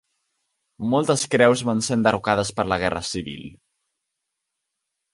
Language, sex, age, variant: Catalan, male, under 19, Central